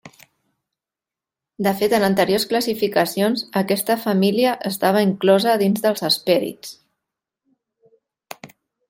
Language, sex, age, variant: Catalan, female, 40-49, Central